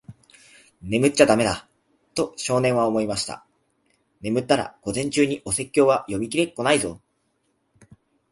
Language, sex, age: Japanese, male, under 19